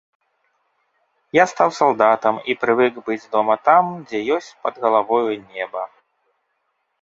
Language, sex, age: Belarusian, male, 30-39